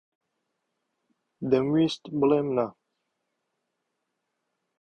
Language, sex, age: Central Kurdish, male, 19-29